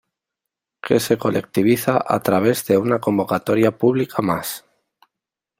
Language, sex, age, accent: Spanish, male, 30-39, España: Centro-Sur peninsular (Madrid, Toledo, Castilla-La Mancha)